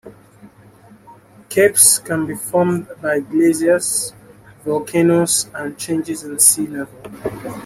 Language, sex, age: English, male, 19-29